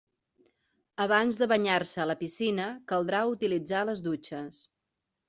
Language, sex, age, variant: Catalan, female, 40-49, Central